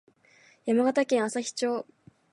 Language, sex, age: Japanese, female, 19-29